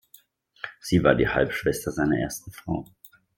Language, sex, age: German, male, 40-49